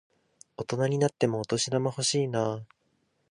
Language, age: Japanese, 19-29